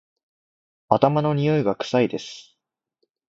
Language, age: Japanese, 19-29